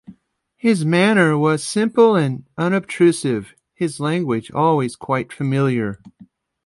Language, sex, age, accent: English, male, 50-59, United States English